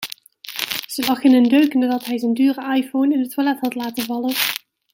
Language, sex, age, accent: Dutch, female, 30-39, Nederlands Nederlands